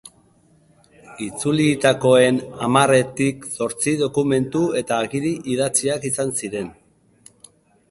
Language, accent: Basque, Erdialdekoa edo Nafarra (Gipuzkoa, Nafarroa)